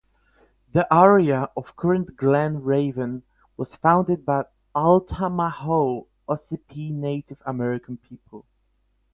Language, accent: English, Slavic; polish